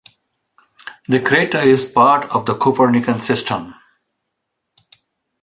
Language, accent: English, India and South Asia (India, Pakistan, Sri Lanka)